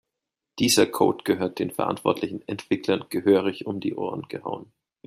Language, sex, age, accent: German, male, 30-39, Deutschland Deutsch